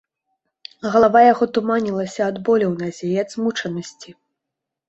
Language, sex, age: Belarusian, female, 30-39